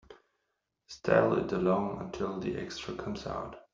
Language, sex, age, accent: English, male, 30-39, United States English